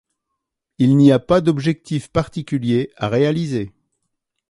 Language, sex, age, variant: French, male, 60-69, Français de métropole